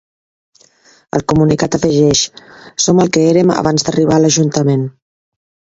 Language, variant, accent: Catalan, Nord-Occidental, nord-occidental